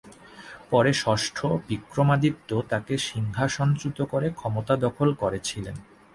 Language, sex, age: Bengali, male, 19-29